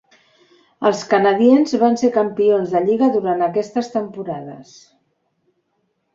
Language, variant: Catalan, Central